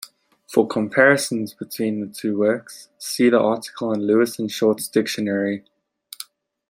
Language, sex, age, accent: English, male, 19-29, Southern African (South Africa, Zimbabwe, Namibia)